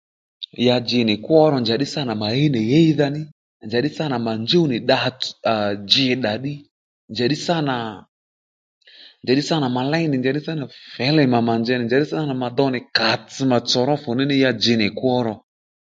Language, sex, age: Lendu, male, 30-39